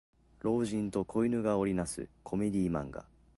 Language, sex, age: Japanese, male, under 19